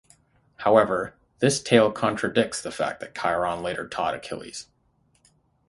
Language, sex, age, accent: English, male, 30-39, United States English; Canadian English